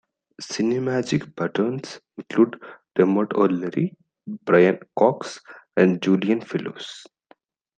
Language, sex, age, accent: English, male, 19-29, India and South Asia (India, Pakistan, Sri Lanka)